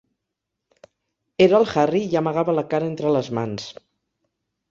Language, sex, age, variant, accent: Catalan, female, 50-59, Central, central